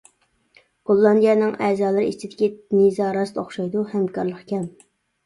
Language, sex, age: Uyghur, female, 30-39